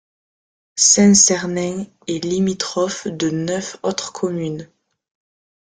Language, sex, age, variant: French, female, under 19, Français de métropole